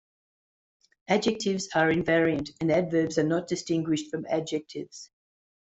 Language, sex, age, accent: English, female, 50-59, Australian English